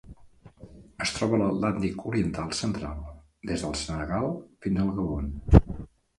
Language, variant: Catalan, Central